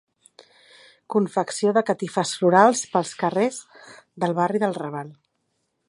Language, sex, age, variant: Catalan, female, 40-49, Central